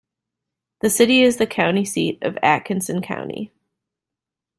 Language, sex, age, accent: English, female, 30-39, United States English